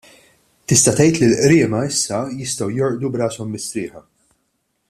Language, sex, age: Maltese, male, 40-49